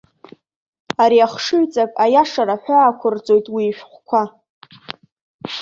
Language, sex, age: Abkhazian, female, 19-29